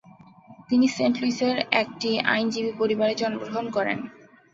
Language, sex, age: Bengali, female, 19-29